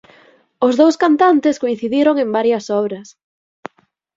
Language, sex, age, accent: Galician, female, 19-29, Atlántico (seseo e gheada)